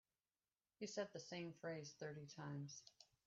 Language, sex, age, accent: English, female, 60-69, United States English